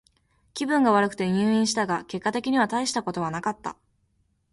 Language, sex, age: Japanese, female, 19-29